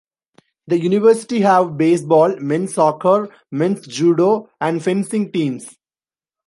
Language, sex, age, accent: English, male, 19-29, India and South Asia (India, Pakistan, Sri Lanka)